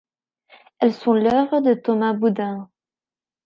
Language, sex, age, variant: French, female, 19-29, Français de métropole